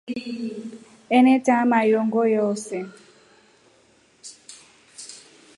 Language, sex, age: Rombo, female, 19-29